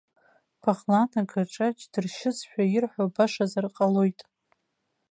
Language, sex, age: Abkhazian, female, 19-29